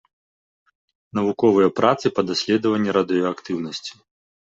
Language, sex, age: Belarusian, male, 30-39